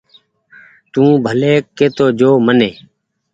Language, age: Goaria, 30-39